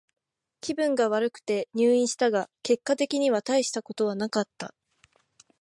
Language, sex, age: Japanese, female, under 19